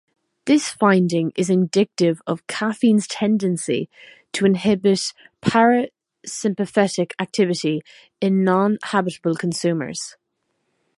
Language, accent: English, Irish English